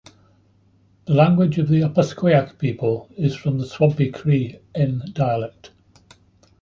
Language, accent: English, England English